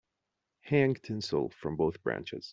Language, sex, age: English, male, 19-29